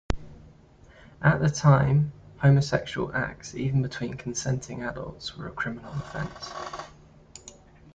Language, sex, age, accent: English, male, 19-29, England English